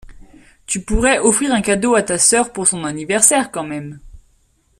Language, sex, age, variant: French, female, 30-39, Français de métropole